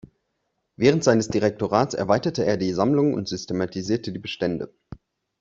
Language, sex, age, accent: German, male, 19-29, Deutschland Deutsch